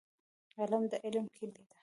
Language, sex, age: Pashto, female, 19-29